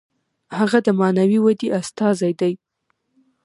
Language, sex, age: Pashto, female, 19-29